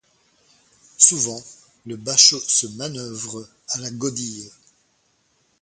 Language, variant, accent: French, Français d'Europe, Français de Belgique